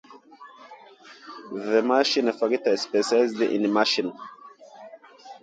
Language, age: English, 19-29